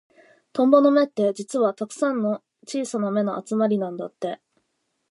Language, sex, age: Japanese, female, under 19